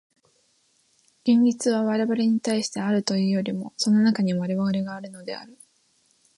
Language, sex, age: Japanese, female, 19-29